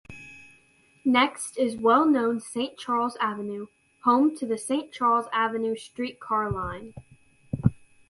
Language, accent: English, United States English